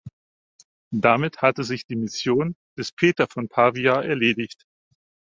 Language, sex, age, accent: German, male, 50-59, Deutschland Deutsch